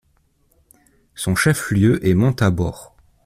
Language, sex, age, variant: French, male, 19-29, Français de métropole